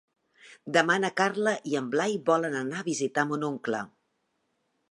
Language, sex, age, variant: Catalan, female, 40-49, Central